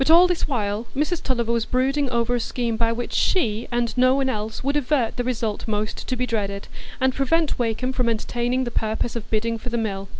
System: none